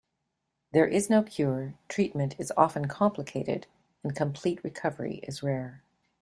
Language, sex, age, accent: English, female, 60-69, Canadian English